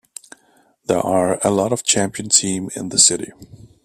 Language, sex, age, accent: English, male, 30-39, United States English